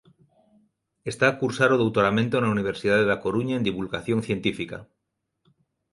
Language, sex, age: Galician, male, 40-49